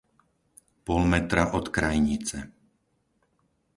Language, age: Slovak, 50-59